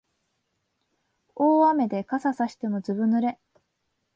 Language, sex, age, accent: Japanese, female, 19-29, 関東